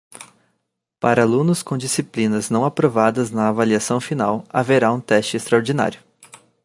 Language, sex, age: Portuguese, male, 19-29